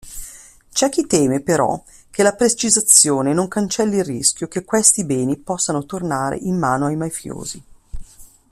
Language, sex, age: Italian, female, 50-59